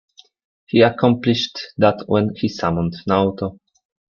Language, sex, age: English, male, 19-29